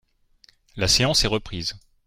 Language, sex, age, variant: French, male, 40-49, Français de métropole